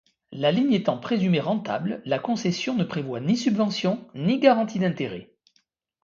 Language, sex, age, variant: French, male, 40-49, Français de métropole